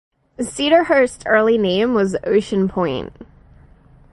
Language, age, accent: English, 30-39, United States English; England English